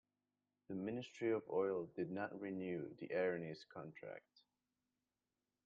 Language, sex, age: English, male, under 19